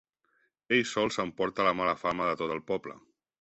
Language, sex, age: Catalan, male, 30-39